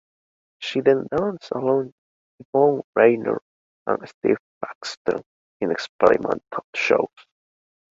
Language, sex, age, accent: English, male, 19-29, United States English